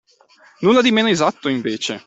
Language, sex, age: Italian, male, 19-29